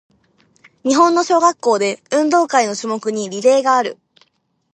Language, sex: Japanese, female